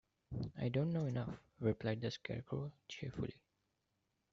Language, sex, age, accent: English, male, 19-29, India and South Asia (India, Pakistan, Sri Lanka)